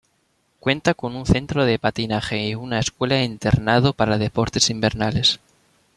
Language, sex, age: Spanish, male, 19-29